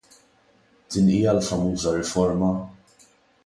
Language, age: Maltese, 19-29